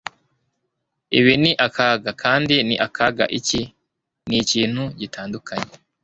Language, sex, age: Kinyarwanda, male, 30-39